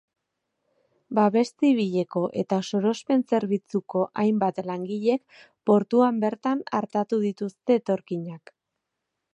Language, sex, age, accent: Basque, female, 30-39, Erdialdekoa edo Nafarra (Gipuzkoa, Nafarroa)